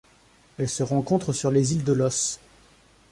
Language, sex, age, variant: French, male, 30-39, Français de métropole